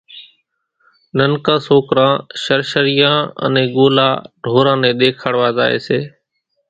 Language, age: Kachi Koli, 19-29